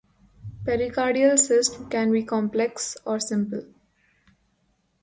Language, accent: English, India and South Asia (India, Pakistan, Sri Lanka)